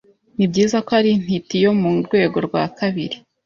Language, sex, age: Kinyarwanda, female, 19-29